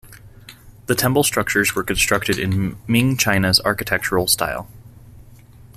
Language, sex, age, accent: English, male, 19-29, United States English